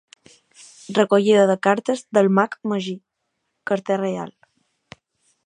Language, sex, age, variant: Catalan, female, 19-29, Balear